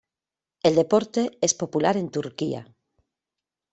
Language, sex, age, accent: Spanish, female, 50-59, España: Norte peninsular (Asturias, Castilla y León, Cantabria, País Vasco, Navarra, Aragón, La Rioja, Guadalajara, Cuenca)